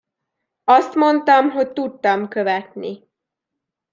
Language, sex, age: Hungarian, female, 19-29